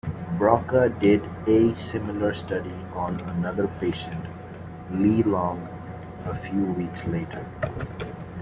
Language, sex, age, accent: English, male, 19-29, England English